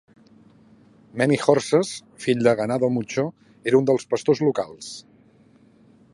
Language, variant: Catalan, Central